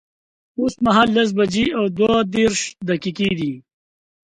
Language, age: Pashto, 19-29